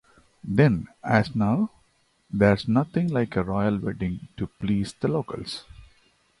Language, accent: English, India and South Asia (India, Pakistan, Sri Lanka)